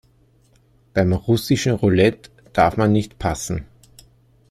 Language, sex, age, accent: German, male, 40-49, Österreichisches Deutsch